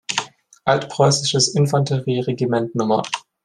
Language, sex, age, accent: German, male, 19-29, Deutschland Deutsch